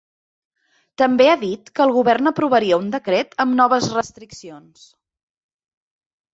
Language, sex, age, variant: Catalan, female, 30-39, Central